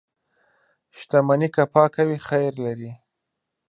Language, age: Pashto, 19-29